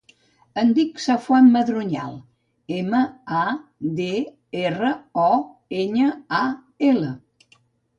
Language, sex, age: Catalan, female, 70-79